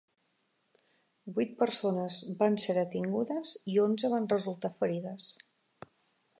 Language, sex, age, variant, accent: Catalan, female, 50-59, Central, gironí